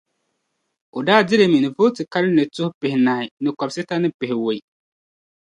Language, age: Dagbani, 19-29